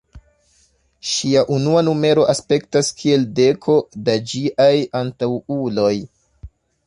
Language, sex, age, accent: Esperanto, male, 19-29, Internacia